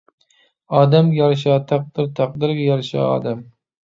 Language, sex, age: Uyghur, male, 30-39